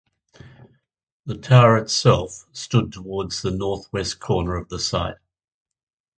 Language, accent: English, Australian English